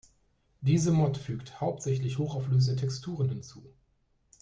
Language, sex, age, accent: German, male, 30-39, Deutschland Deutsch